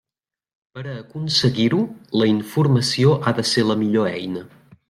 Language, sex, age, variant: Catalan, male, 40-49, Central